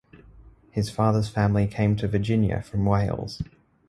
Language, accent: English, Australian English